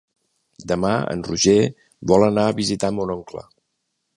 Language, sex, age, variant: Catalan, male, 60-69, Central